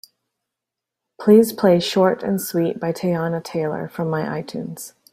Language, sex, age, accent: English, female, 30-39, Canadian English